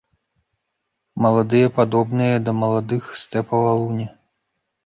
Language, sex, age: Belarusian, male, 30-39